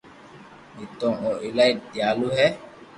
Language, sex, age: Loarki, female, under 19